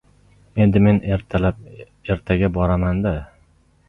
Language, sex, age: Uzbek, male, 19-29